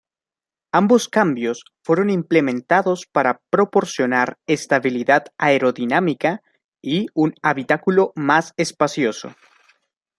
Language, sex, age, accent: Spanish, male, 19-29, México